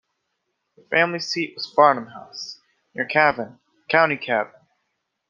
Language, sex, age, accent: English, male, 19-29, United States English